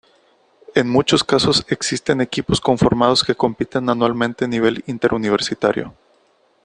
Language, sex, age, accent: Spanish, male, 30-39, México